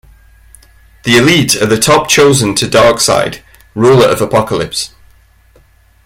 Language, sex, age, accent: English, male, 30-39, England English